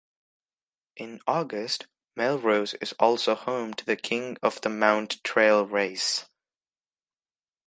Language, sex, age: English, male, under 19